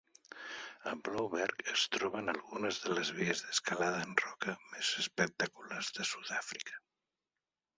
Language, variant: Catalan, Central